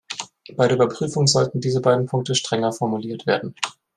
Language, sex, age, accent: German, male, 19-29, Deutschland Deutsch